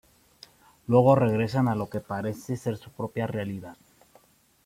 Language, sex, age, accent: Spanish, male, 19-29, México